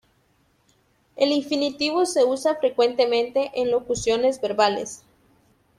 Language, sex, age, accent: Spanish, female, 19-29, América central